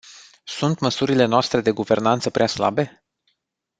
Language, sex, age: Romanian, male, 30-39